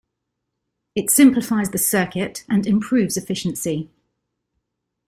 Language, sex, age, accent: English, female, 40-49, England English